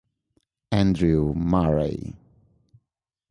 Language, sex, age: Italian, male, 30-39